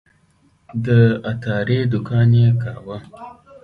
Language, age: Pashto, 19-29